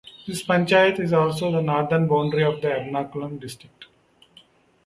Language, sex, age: English, male, 40-49